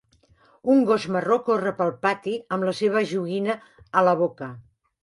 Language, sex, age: Catalan, female, 60-69